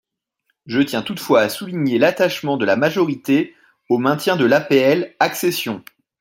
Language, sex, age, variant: French, male, 30-39, Français de métropole